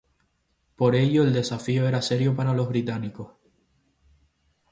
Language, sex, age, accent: Spanish, male, 19-29, España: Islas Canarias